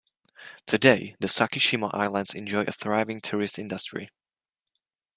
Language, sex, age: English, male, 19-29